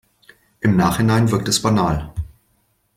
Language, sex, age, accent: German, male, 50-59, Deutschland Deutsch